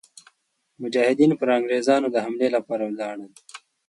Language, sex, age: Pashto, male, 19-29